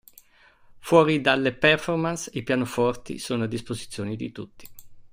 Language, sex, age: Italian, male, 50-59